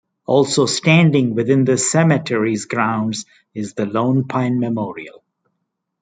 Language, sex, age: English, male, 50-59